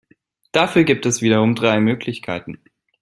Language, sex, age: German, male, 19-29